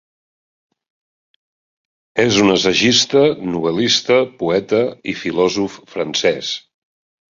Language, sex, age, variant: Catalan, male, 50-59, Central